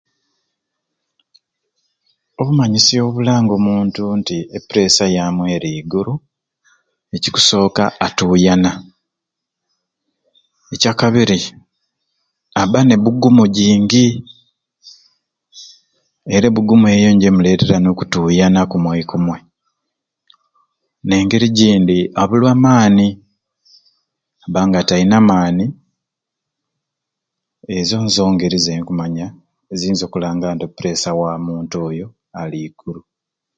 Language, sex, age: Ruuli, male, 40-49